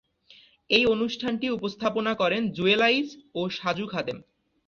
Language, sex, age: Bengali, male, 19-29